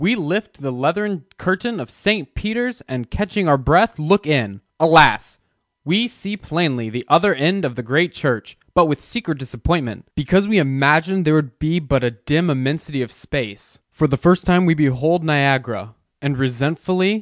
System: none